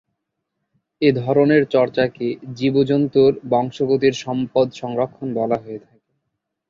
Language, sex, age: Bengali, male, 19-29